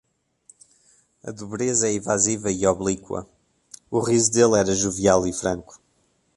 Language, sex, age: Portuguese, male, 19-29